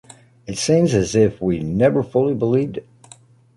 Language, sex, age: English, male, 50-59